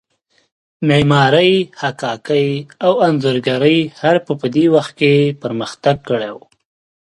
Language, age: Pashto, 19-29